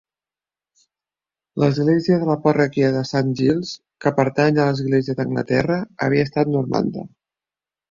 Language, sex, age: Catalan, male, 30-39